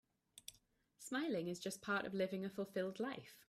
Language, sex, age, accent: English, female, 19-29, England English